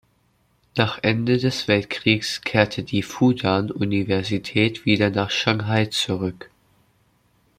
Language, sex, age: German, male, under 19